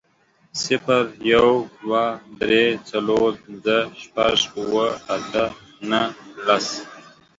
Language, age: Pashto, 19-29